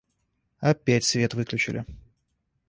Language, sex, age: Russian, male, 30-39